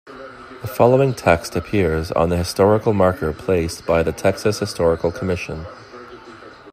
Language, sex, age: English, male, 30-39